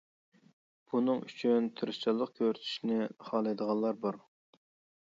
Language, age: Uyghur, 30-39